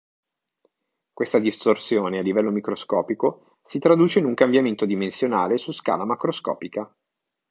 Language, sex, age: Italian, male, 40-49